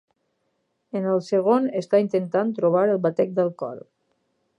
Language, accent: Catalan, valencià